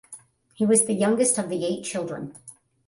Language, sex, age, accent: English, female, 50-59, United States English